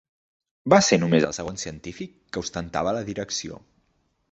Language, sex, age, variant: Catalan, male, 19-29, Central